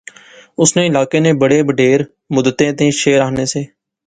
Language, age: Pahari-Potwari, 19-29